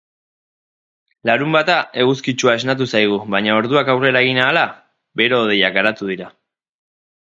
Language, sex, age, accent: Basque, male, 30-39, Erdialdekoa edo Nafarra (Gipuzkoa, Nafarroa)